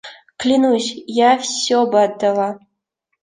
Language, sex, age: Russian, female, 19-29